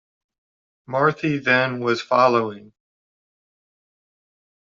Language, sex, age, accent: English, male, 50-59, United States English